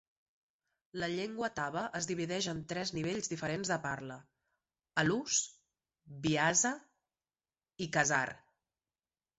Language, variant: Catalan, Central